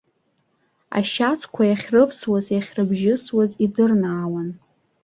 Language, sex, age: Abkhazian, female, under 19